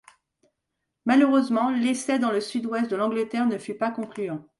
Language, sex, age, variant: French, female, 40-49, Français de métropole